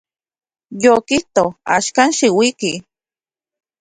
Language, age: Central Puebla Nahuatl, 30-39